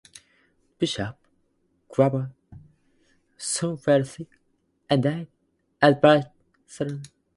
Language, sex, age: English, male, 19-29